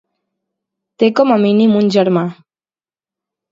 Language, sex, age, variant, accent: Catalan, female, 19-29, Central, central